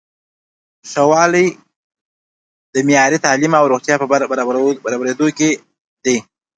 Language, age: Pashto, 30-39